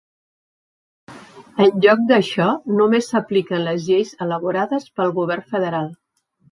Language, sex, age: Catalan, female, 60-69